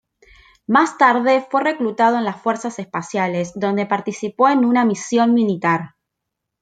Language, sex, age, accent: Spanish, female, 19-29, Rioplatense: Argentina, Uruguay, este de Bolivia, Paraguay